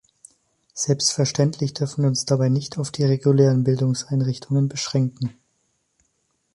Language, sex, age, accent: German, male, 19-29, Deutschland Deutsch